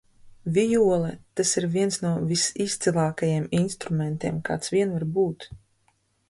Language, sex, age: Latvian, female, 30-39